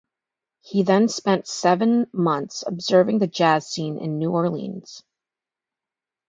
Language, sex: English, female